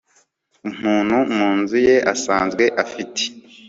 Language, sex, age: Kinyarwanda, female, 19-29